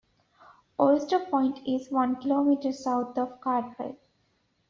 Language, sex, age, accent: English, female, 19-29, England English